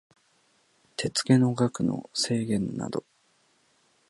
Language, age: Japanese, 19-29